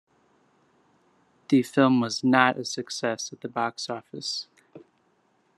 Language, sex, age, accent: English, male, 19-29, United States English